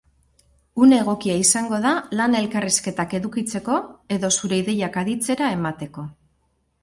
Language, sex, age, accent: Basque, female, 50-59, Mendebalekoa (Araba, Bizkaia, Gipuzkoako mendebaleko herri batzuk)